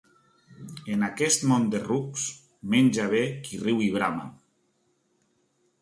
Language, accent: Catalan, valencià